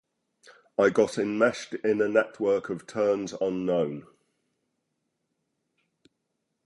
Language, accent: English, England English